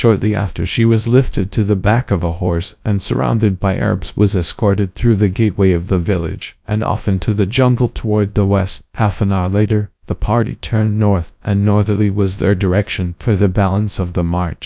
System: TTS, GradTTS